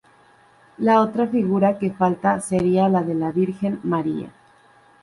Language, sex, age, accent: Spanish, female, under 19, México